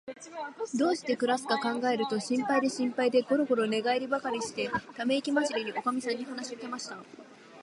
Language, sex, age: Japanese, female, under 19